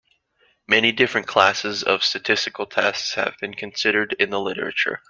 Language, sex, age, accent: English, male, 19-29, United States English